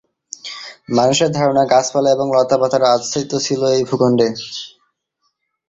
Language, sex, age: Bengali, male, 19-29